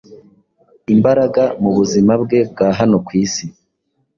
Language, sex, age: Kinyarwanda, male, 19-29